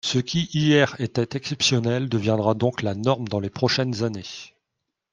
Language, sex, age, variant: French, male, 30-39, Français de métropole